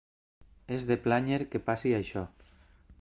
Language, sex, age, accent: Catalan, male, 40-49, valencià